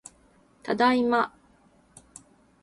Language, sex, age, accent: Japanese, female, 60-69, 関西